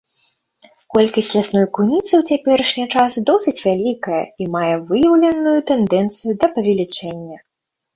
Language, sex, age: Belarusian, female, 19-29